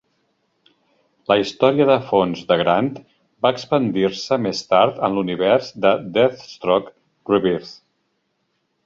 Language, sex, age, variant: Catalan, male, 50-59, Central